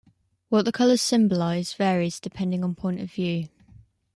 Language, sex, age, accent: English, female, 19-29, England English